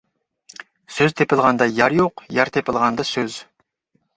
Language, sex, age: Uyghur, male, 40-49